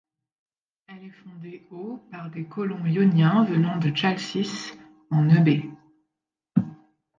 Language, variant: French, Français de métropole